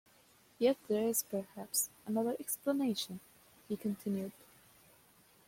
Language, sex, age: English, female, 19-29